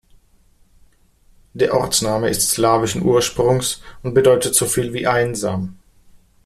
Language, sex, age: German, male, 30-39